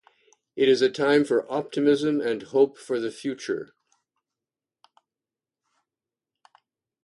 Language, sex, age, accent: English, male, 70-79, Canadian English